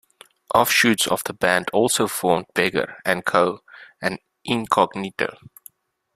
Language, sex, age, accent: English, male, 30-39, Southern African (South Africa, Zimbabwe, Namibia)